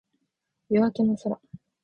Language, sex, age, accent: Japanese, female, 19-29, 標準語